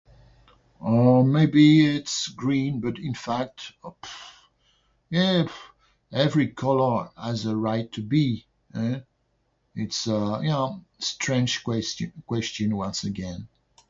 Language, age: English, 60-69